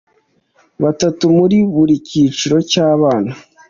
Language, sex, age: Kinyarwanda, male, 19-29